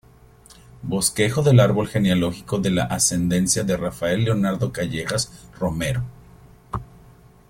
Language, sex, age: Spanish, male, 30-39